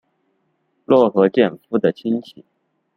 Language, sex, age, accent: Chinese, male, 19-29, 出生地：四川省